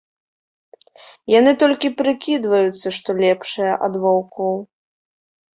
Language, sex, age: Belarusian, female, 19-29